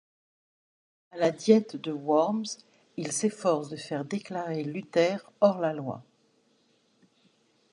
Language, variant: French, Français de métropole